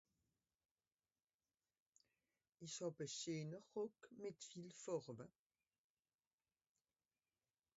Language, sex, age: Swiss German, female, 60-69